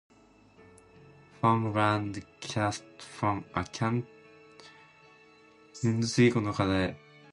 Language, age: English, under 19